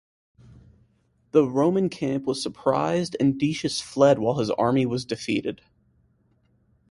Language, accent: English, United States English